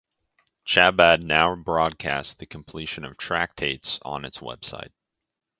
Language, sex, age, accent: English, male, 19-29, United States English